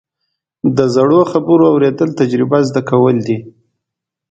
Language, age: Pashto, 19-29